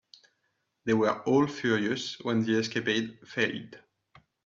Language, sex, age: English, male, 19-29